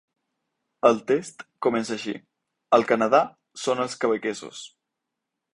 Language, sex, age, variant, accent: Catalan, male, 19-29, Balear, mallorquí